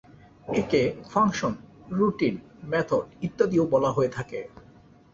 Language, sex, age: Bengali, male, 30-39